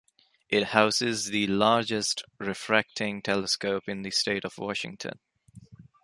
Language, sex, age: English, male, 19-29